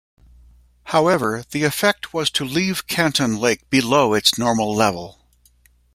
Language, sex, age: English, male, 60-69